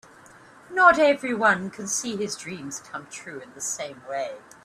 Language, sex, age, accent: English, female, 60-69, Southern African (South Africa, Zimbabwe, Namibia)